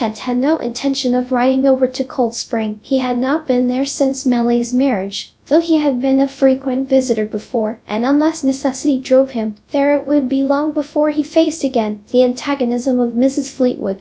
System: TTS, GradTTS